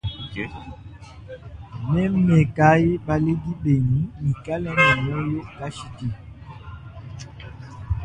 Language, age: Luba-Lulua, 40-49